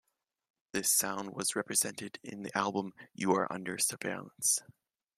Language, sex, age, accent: English, male, 19-29, United States English